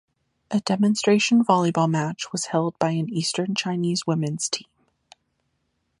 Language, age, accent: English, 19-29, United States English